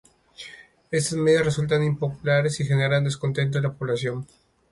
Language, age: Spanish, 19-29